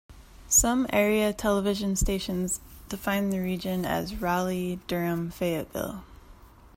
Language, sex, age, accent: English, female, 30-39, United States English